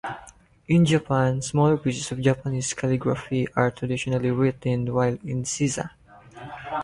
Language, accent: English, Filipino